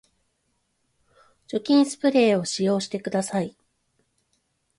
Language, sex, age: Japanese, female, 30-39